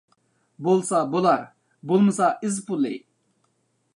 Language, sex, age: Uyghur, male, 30-39